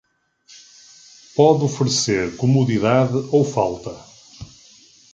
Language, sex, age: Portuguese, male, 40-49